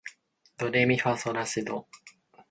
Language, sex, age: Japanese, male, 19-29